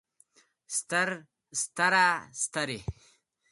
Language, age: Pashto, under 19